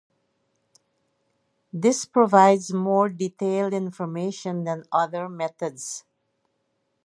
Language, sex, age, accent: English, female, 50-59, England English